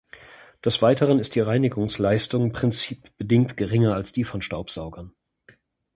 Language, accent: German, Deutschland Deutsch